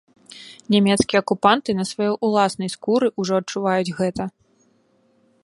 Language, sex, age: Belarusian, female, 19-29